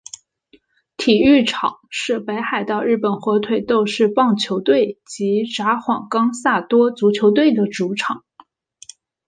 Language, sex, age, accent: Chinese, female, 19-29, 出生地：浙江省